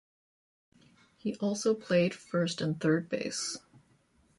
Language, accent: English, Canadian English